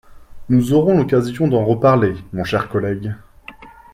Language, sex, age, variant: French, male, 19-29, Français de métropole